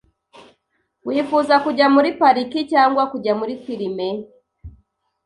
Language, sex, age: Kinyarwanda, female, 30-39